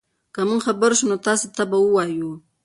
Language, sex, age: Pashto, female, 19-29